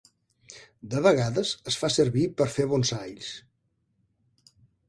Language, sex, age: Catalan, male, 50-59